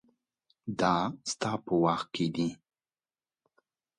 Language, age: Pashto, 50-59